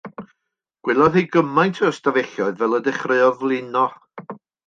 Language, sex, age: Welsh, male, 60-69